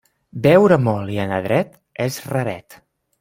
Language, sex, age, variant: Catalan, male, 30-39, Central